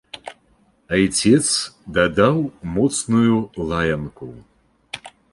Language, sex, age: Belarusian, male, 40-49